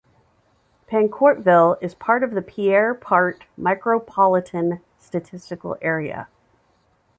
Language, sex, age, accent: English, female, 50-59, United States English